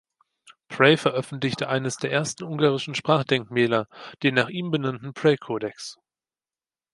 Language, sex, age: German, male, under 19